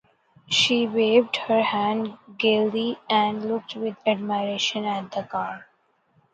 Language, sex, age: English, female, 19-29